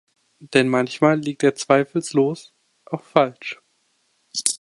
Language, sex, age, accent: German, male, 19-29, Deutschland Deutsch